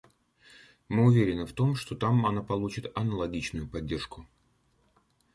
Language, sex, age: Russian, male, 30-39